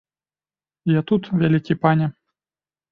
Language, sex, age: Belarusian, male, 30-39